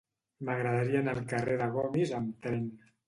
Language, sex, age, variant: Catalan, male, 50-59, Central